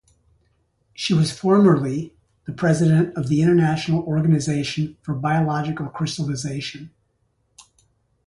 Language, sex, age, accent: English, male, 70-79, United States English